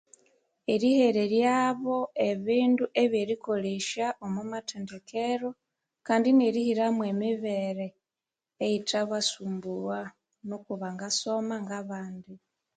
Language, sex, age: Konzo, female, 30-39